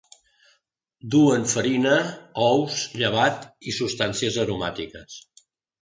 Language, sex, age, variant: Catalan, male, 60-69, Central